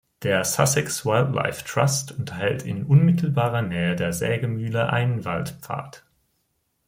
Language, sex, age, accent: German, male, 19-29, Deutschland Deutsch